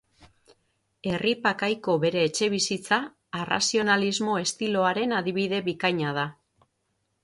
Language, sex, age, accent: Basque, female, 40-49, Mendebalekoa (Araba, Bizkaia, Gipuzkoako mendebaleko herri batzuk)